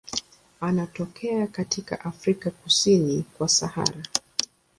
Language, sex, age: Swahili, female, 60-69